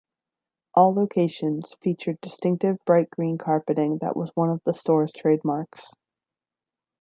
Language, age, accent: English, 30-39, United States English